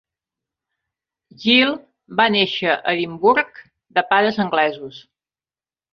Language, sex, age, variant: Catalan, female, 40-49, Central